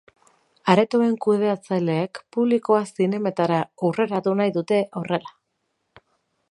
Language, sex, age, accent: Basque, female, 30-39, Mendebalekoa (Araba, Bizkaia, Gipuzkoako mendebaleko herri batzuk)